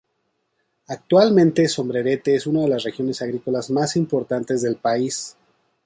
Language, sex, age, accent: Spanish, male, 30-39, México